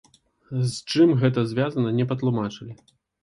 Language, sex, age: Belarusian, male, 30-39